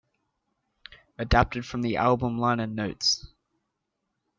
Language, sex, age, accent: English, male, under 19, Australian English